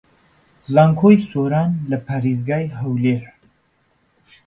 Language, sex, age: Central Kurdish, male, 19-29